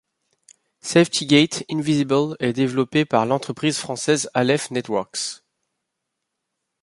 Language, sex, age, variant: French, male, 30-39, Français de métropole